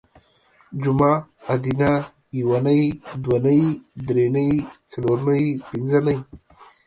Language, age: Pashto, 19-29